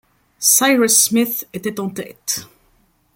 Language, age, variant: French, 19-29, Français de métropole